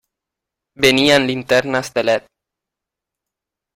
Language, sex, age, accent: Spanish, male, 19-29, España: Sur peninsular (Andalucia, Extremadura, Murcia)